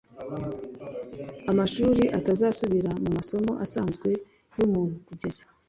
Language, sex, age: Kinyarwanda, female, 19-29